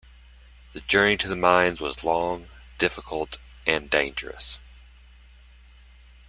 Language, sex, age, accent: English, male, 40-49, United States English